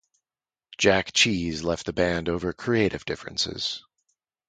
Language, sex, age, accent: English, male, 30-39, United States English